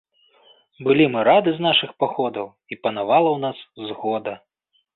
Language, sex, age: Belarusian, male, 30-39